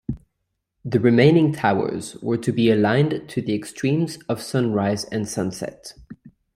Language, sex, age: English, male, 30-39